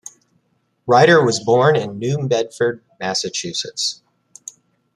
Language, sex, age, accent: English, male, 40-49, United States English